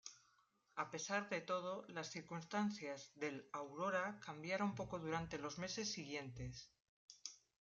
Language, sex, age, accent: Spanish, female, 50-59, España: Norte peninsular (Asturias, Castilla y León, Cantabria, País Vasco, Navarra, Aragón, La Rioja, Guadalajara, Cuenca)